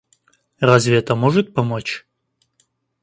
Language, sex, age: Russian, male, 30-39